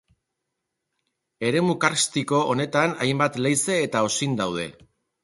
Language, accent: Basque, Erdialdekoa edo Nafarra (Gipuzkoa, Nafarroa)